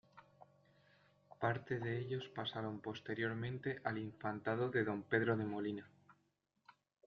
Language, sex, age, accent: Spanish, male, 19-29, España: Centro-Sur peninsular (Madrid, Toledo, Castilla-La Mancha)